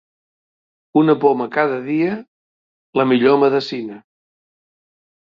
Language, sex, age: Catalan, male, 60-69